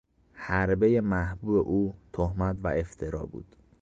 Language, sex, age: Persian, male, 19-29